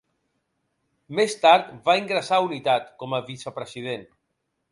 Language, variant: Catalan, Central